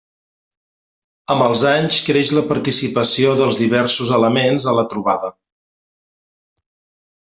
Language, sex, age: Catalan, male, 40-49